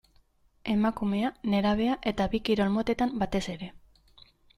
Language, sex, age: Basque, female, 30-39